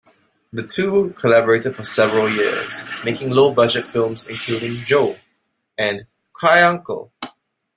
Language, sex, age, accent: English, male, 19-29, Singaporean English